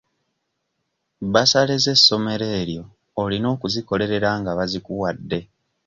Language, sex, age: Ganda, male, 19-29